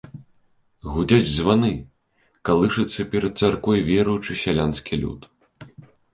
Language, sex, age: Belarusian, male, 19-29